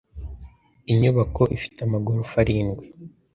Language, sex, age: Kinyarwanda, male, under 19